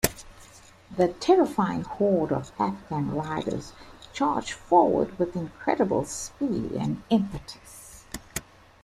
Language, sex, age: English, female, 50-59